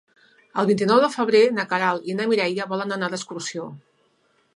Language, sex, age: Catalan, female, 40-49